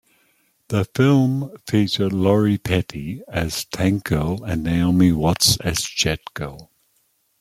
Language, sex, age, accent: English, male, 60-69, Australian English